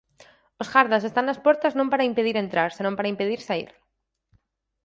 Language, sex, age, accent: Galician, female, 19-29, Atlántico (seseo e gheada)